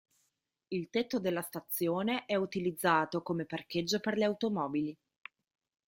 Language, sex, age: Italian, female, 30-39